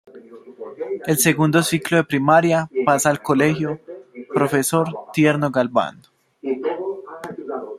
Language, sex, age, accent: Spanish, male, 19-29, Andino-Pacífico: Colombia, Perú, Ecuador, oeste de Bolivia y Venezuela andina